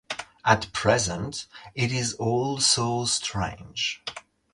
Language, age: English, 19-29